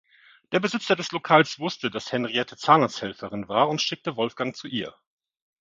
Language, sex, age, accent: German, male, 40-49, Deutschland Deutsch